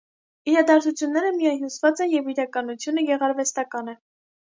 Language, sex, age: Armenian, female, 19-29